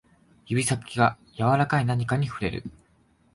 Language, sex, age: Japanese, male, 19-29